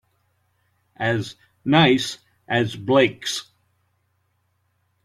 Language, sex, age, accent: English, male, 60-69, United States English